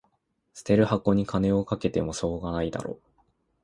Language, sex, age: Japanese, male, 19-29